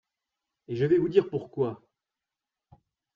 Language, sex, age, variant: French, male, 30-39, Français de métropole